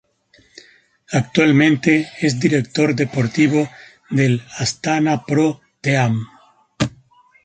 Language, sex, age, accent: Spanish, male, 30-39, España: Centro-Sur peninsular (Madrid, Toledo, Castilla-La Mancha)